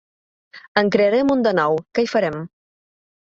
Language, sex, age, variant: Catalan, female, 30-39, Balear